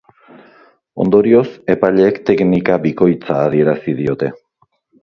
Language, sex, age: Basque, male, 60-69